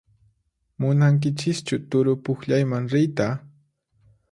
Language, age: Puno Quechua, 30-39